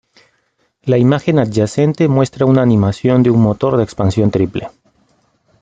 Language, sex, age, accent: Spanish, male, 30-39, Andino-Pacífico: Colombia, Perú, Ecuador, oeste de Bolivia y Venezuela andina